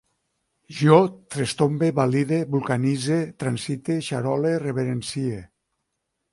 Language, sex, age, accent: Catalan, male, 60-69, valencià